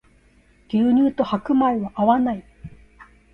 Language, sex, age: Japanese, female, 30-39